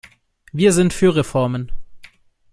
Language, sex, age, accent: German, male, 19-29, Deutschland Deutsch